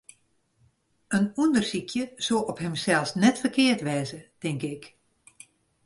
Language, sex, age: Western Frisian, female, 60-69